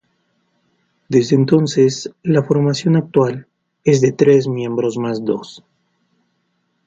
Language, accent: Spanish, México